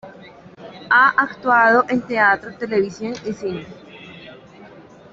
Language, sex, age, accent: Spanish, male, 19-29, Caribe: Cuba, Venezuela, Puerto Rico, República Dominicana, Panamá, Colombia caribeña, México caribeño, Costa del golfo de México